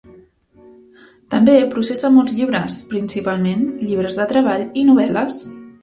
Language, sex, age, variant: Catalan, female, 19-29, Central